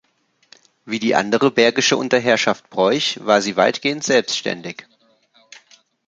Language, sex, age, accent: German, male, 30-39, Deutschland Deutsch